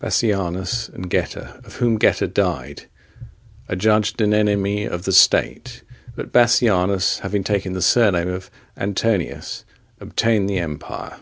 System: none